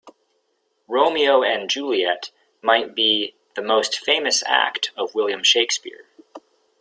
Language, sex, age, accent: English, male, 30-39, United States English